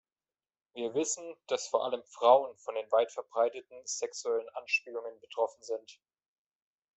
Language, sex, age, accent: German, male, 30-39, Deutschland Deutsch